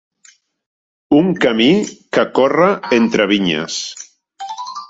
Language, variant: Catalan, Central